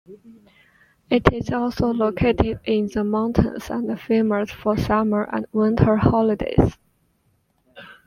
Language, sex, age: English, female, 19-29